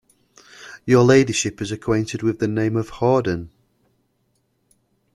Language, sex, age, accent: English, male, 40-49, England English